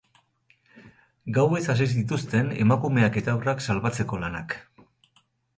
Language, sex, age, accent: Basque, male, 60-69, Erdialdekoa edo Nafarra (Gipuzkoa, Nafarroa)